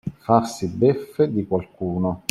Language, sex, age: Italian, male, 40-49